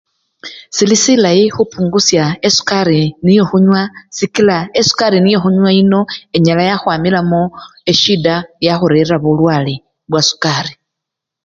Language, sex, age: Luyia, female, 50-59